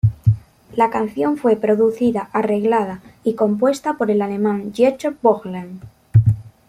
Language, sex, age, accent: Spanish, female, under 19, España: Norte peninsular (Asturias, Castilla y León, Cantabria, País Vasco, Navarra, Aragón, La Rioja, Guadalajara, Cuenca)